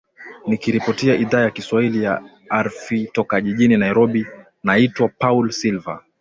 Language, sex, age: Swahili, male, 19-29